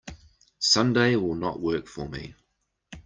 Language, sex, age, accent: English, male, 40-49, New Zealand English